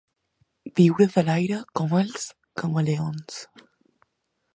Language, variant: Catalan, Balear